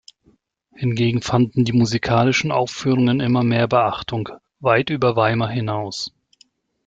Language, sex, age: German, male, 30-39